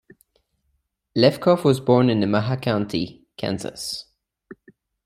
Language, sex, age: English, male, 30-39